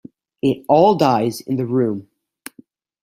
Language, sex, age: English, male, 19-29